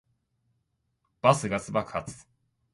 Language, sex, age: Japanese, male, 19-29